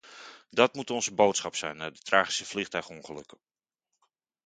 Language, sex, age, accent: Dutch, male, 40-49, Nederlands Nederlands